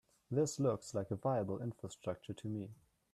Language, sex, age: English, male, 19-29